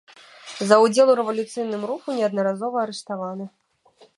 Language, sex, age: Belarusian, female, 30-39